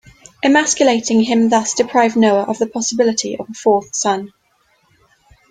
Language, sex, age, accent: English, female, 19-29, England English